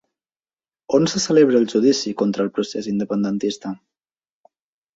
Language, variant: Catalan, Central